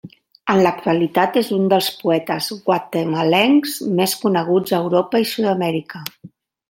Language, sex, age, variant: Catalan, female, 50-59, Central